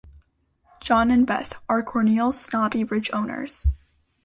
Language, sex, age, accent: English, female, under 19, United States English